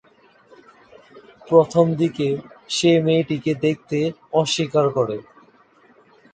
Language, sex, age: Bengali, male, 19-29